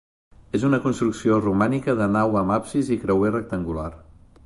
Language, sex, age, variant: Catalan, male, 30-39, Central